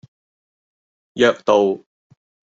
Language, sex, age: Cantonese, male, 19-29